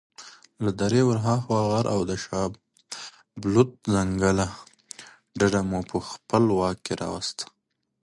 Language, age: Pashto, 30-39